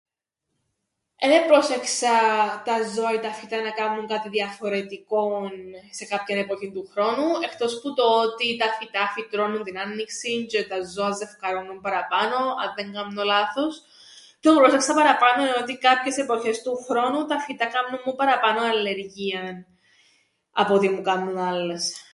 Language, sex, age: Greek, female, 19-29